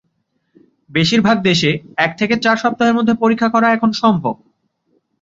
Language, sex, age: Bengali, male, 19-29